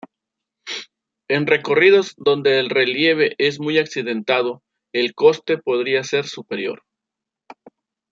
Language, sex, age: Spanish, male, 40-49